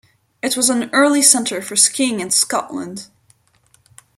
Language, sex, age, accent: English, female, 19-29, United States English